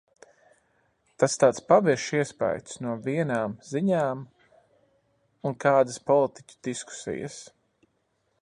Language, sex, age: Latvian, male, 30-39